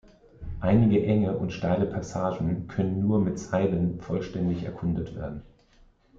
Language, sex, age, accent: German, male, 40-49, Deutschland Deutsch